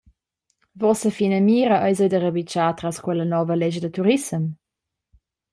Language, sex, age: Romansh, female, 19-29